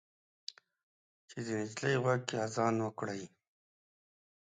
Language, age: Pashto, 30-39